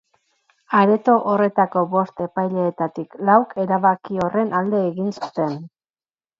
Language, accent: Basque, Erdialdekoa edo Nafarra (Gipuzkoa, Nafarroa)